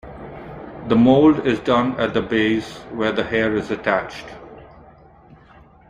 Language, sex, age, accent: English, male, 30-39, India and South Asia (India, Pakistan, Sri Lanka)